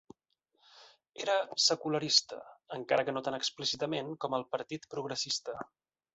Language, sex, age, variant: Catalan, male, 19-29, Central